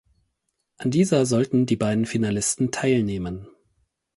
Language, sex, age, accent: German, male, 30-39, Deutschland Deutsch